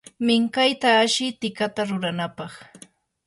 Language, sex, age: Yanahuanca Pasco Quechua, female, 30-39